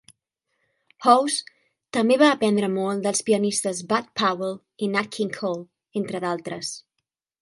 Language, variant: Catalan, Central